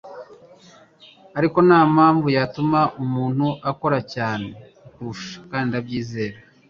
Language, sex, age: Kinyarwanda, male, 40-49